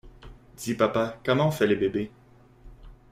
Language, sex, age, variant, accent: French, male, 19-29, Français d'Amérique du Nord, Français du Canada